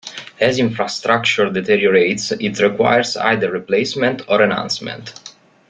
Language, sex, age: English, male, 19-29